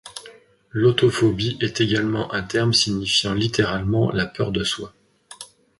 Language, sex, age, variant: French, male, 40-49, Français de métropole